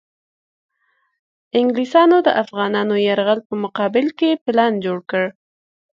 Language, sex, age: Pashto, female, 30-39